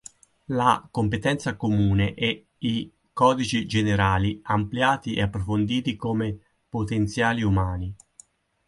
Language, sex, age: Italian, male, 50-59